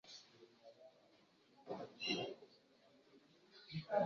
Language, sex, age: Kinyarwanda, male, 19-29